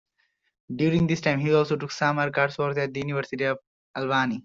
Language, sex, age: English, male, under 19